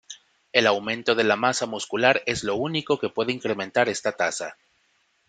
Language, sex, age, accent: Spanish, male, 19-29, América central